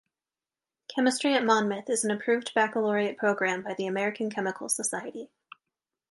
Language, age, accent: English, 19-29, United States English